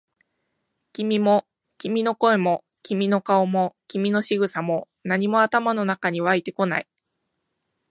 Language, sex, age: Japanese, female, 19-29